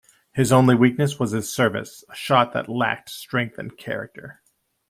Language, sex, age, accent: English, male, 30-39, United States English